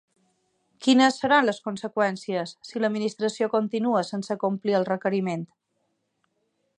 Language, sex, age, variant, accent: Catalan, female, 40-49, Balear, balear; Palma